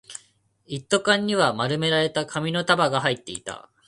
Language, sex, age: Japanese, male, 19-29